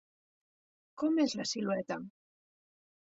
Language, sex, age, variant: Catalan, female, 60-69, Central